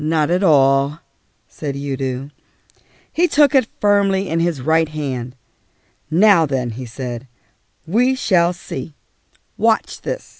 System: none